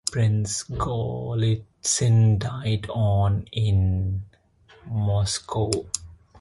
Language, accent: English, India and South Asia (India, Pakistan, Sri Lanka)